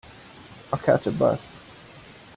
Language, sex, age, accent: English, male, 19-29, United States English